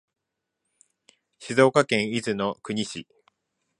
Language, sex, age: Japanese, male, 19-29